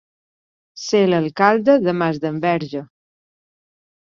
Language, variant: Catalan, Balear